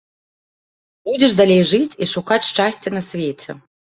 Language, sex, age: Belarusian, female, 30-39